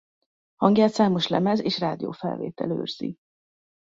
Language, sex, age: Hungarian, female, 19-29